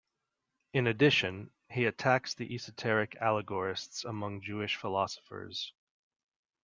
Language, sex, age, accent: English, male, 30-39, United States English